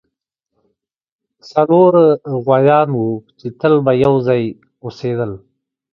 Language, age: Pashto, 30-39